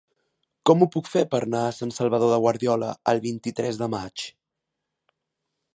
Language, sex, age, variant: Catalan, male, 30-39, Central